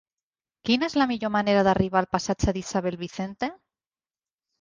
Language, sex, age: Catalan, female, 40-49